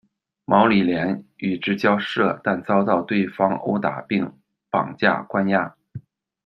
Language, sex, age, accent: Chinese, male, 30-39, 出生地：北京市